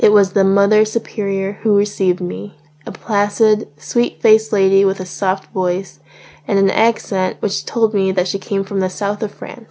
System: none